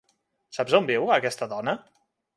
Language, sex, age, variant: Catalan, male, 19-29, Central